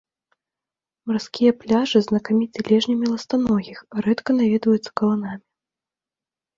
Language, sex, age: Belarusian, female, 19-29